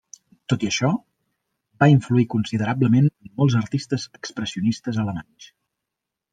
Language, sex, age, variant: Catalan, male, 40-49, Central